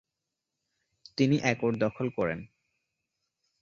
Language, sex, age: Bengali, male, 19-29